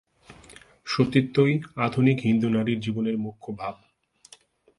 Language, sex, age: Bengali, male, 19-29